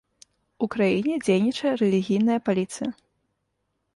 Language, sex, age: Belarusian, female, 19-29